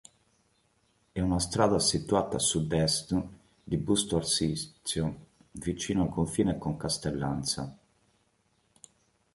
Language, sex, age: Italian, male, 30-39